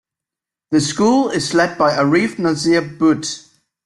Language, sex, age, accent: English, male, 19-29, England English